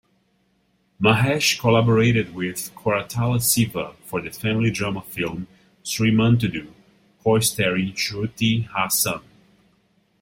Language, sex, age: English, male, 30-39